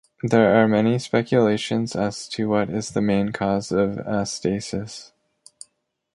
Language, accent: English, United States English